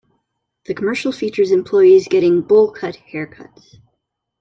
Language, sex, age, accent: English, female, 30-39, United States English